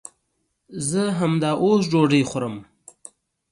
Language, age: Pashto, 30-39